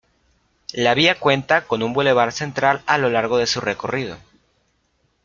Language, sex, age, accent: Spanish, male, 30-39, México